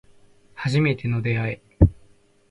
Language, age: Japanese, 19-29